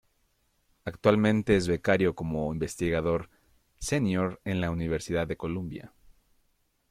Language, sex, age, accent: Spanish, male, 19-29, México